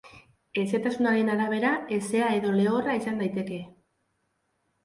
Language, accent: Basque, Mendebalekoa (Araba, Bizkaia, Gipuzkoako mendebaleko herri batzuk)